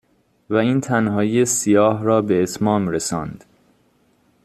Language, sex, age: Persian, male, 19-29